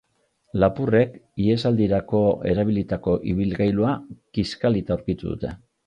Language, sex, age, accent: Basque, male, 50-59, Mendebalekoa (Araba, Bizkaia, Gipuzkoako mendebaleko herri batzuk)